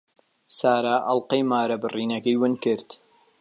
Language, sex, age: Central Kurdish, male, 19-29